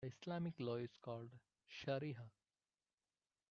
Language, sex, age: English, male, 19-29